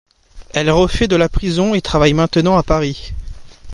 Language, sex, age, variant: French, male, 19-29, Français de métropole